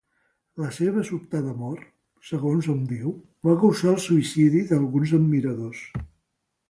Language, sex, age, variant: Catalan, male, 60-69, Central